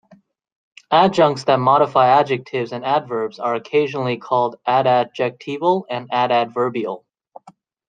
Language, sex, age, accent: English, male, 30-39, United States English